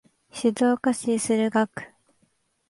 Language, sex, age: Japanese, female, 19-29